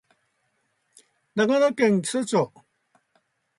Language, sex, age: Japanese, male, 60-69